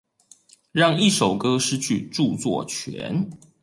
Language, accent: Chinese, 出生地：臺中市